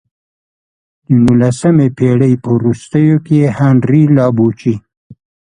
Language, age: Pashto, 70-79